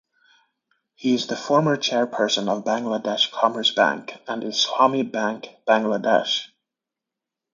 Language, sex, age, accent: English, male, 30-39, United States English